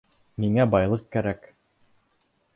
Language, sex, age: Bashkir, male, 19-29